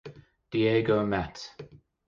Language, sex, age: English, male, 50-59